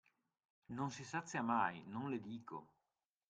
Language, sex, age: Italian, male, 50-59